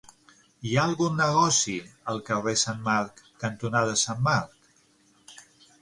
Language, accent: Catalan, central; septentrional